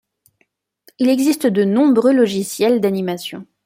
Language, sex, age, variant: French, female, 19-29, Français de métropole